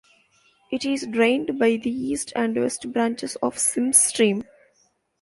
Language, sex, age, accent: English, female, 19-29, India and South Asia (India, Pakistan, Sri Lanka)